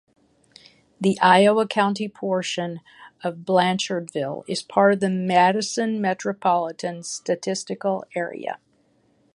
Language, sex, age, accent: English, female, 60-69, United States English